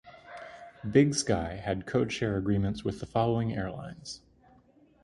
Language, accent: English, United States English